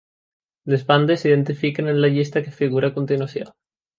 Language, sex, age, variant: Catalan, male, 19-29, Central